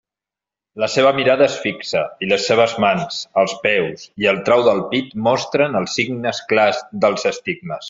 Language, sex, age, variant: Catalan, male, 40-49, Central